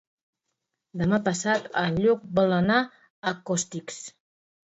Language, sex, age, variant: Catalan, female, 40-49, Central